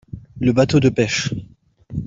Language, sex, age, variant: French, male, 30-39, Français de métropole